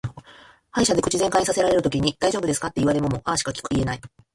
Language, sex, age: Japanese, female, 40-49